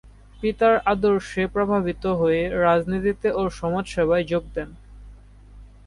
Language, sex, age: Bengali, male, under 19